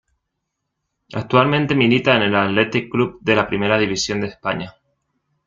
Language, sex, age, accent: Spanish, male, 19-29, España: Centro-Sur peninsular (Madrid, Toledo, Castilla-La Mancha)